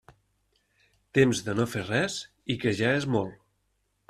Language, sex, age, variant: Catalan, male, 30-39, Nord-Occidental